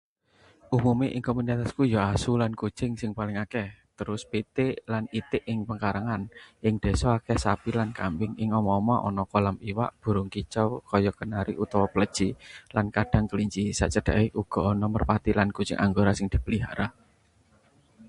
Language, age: Javanese, 30-39